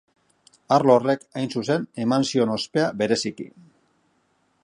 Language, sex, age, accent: Basque, male, 40-49, Mendebalekoa (Araba, Bizkaia, Gipuzkoako mendebaleko herri batzuk)